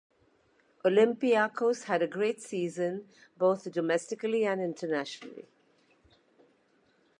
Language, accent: English, India and South Asia (India, Pakistan, Sri Lanka)